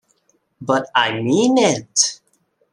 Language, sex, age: English, male, 19-29